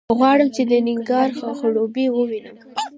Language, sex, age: Pashto, female, 19-29